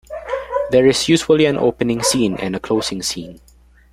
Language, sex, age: English, male, 19-29